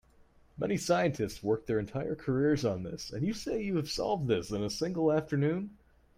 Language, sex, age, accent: English, male, 19-29, United States English